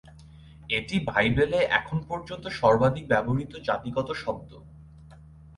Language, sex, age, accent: Bengali, male, 19-29, Bangladeshi